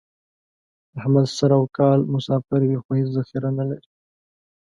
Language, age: Pashto, 19-29